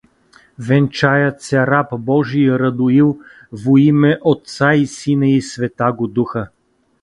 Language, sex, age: Bulgarian, male, 40-49